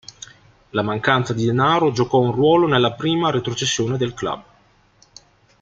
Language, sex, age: Italian, male, 50-59